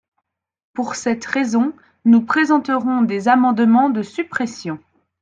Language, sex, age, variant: French, female, 30-39, Français de métropole